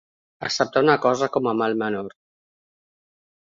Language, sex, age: Catalan, female, 60-69